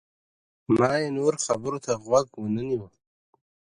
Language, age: Pashto, 19-29